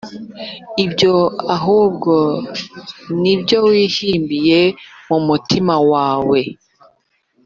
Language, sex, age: Kinyarwanda, female, 30-39